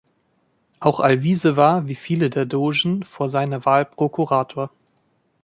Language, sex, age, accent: German, male, 30-39, Deutschland Deutsch